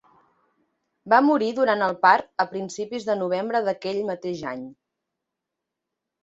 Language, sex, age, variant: Catalan, female, 30-39, Central